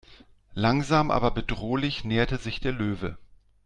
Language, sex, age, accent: German, male, 40-49, Deutschland Deutsch